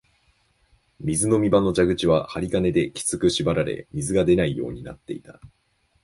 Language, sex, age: Japanese, male, 19-29